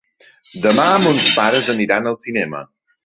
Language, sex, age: Catalan, male, 30-39